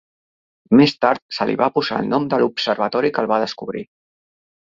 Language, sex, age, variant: Catalan, male, 40-49, Central